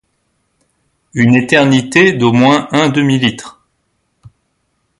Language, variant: French, Français de métropole